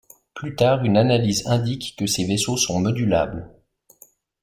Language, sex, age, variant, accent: French, male, 30-39, Français d'Europe, Français de Suisse